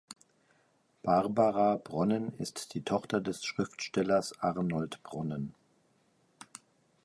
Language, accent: German, Deutschland Deutsch